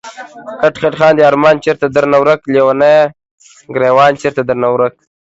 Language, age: Pashto, 19-29